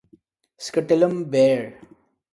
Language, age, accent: English, 19-29, India and South Asia (India, Pakistan, Sri Lanka)